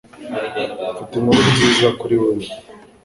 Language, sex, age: Kinyarwanda, male, 19-29